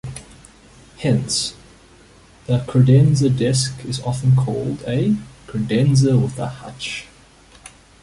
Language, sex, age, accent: English, male, 30-39, Southern African (South Africa, Zimbabwe, Namibia)